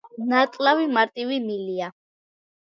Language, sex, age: Georgian, female, under 19